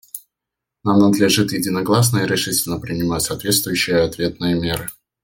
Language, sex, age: Russian, male, under 19